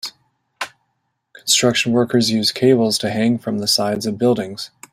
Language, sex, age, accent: English, male, 30-39, United States English